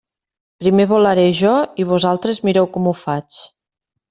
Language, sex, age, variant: Catalan, female, 40-49, Nord-Occidental